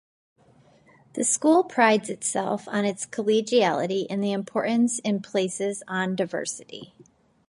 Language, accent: English, United States English